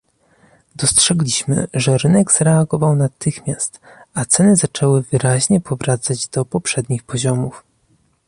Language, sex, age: Polish, male, 19-29